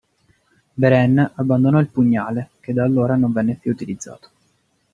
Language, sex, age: Italian, male, 19-29